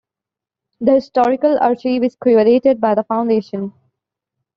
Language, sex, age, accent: English, female, 19-29, United States English